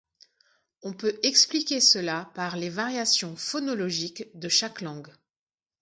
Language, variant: French, Français de métropole